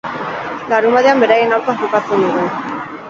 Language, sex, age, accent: Basque, female, 19-29, Mendebalekoa (Araba, Bizkaia, Gipuzkoako mendebaleko herri batzuk)